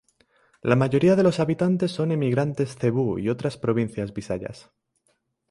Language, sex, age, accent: Spanish, male, under 19, España: Centro-Sur peninsular (Madrid, Toledo, Castilla-La Mancha)